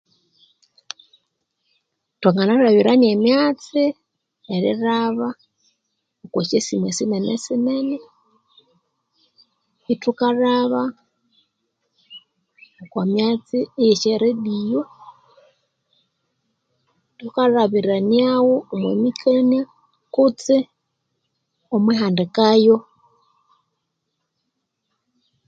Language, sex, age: Konzo, female, 40-49